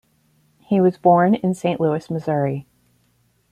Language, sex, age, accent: English, female, 40-49, United States English